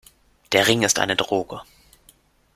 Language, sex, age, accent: German, male, under 19, Deutschland Deutsch